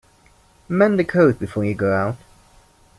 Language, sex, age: English, male, 19-29